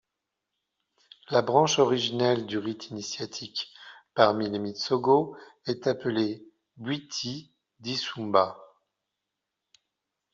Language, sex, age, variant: French, male, 40-49, Français de métropole